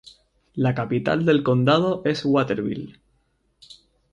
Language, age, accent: Spanish, 19-29, España: Islas Canarias